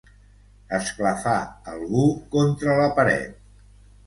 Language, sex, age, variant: Catalan, male, 60-69, Central